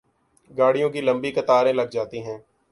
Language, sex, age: Urdu, male, 19-29